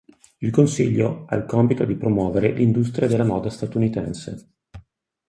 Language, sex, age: Italian, male, 40-49